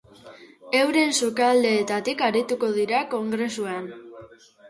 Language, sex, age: Basque, female, under 19